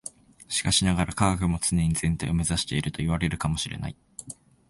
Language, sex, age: Japanese, male, 19-29